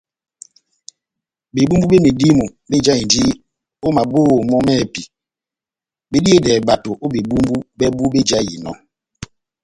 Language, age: Batanga, 70-79